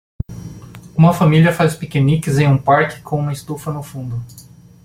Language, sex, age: Portuguese, male, 40-49